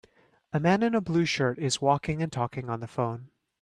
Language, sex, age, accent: English, male, 30-39, United States English